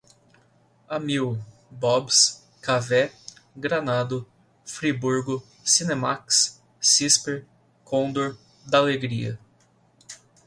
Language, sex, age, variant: Portuguese, male, 19-29, Portuguese (Brasil)